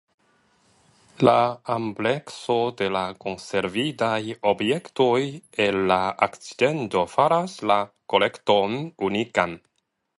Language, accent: Esperanto, Internacia